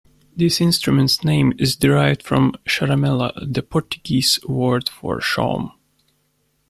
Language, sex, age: English, male, 19-29